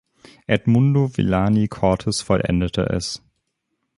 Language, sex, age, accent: German, male, under 19, Deutschland Deutsch